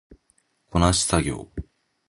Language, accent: Japanese, 日本人